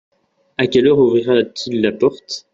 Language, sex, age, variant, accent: French, male, 19-29, Français d'Europe, Français de Suisse